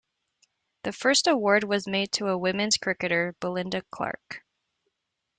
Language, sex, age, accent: English, female, 19-29, Canadian English